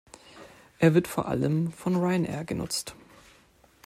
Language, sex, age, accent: German, male, 19-29, Deutschland Deutsch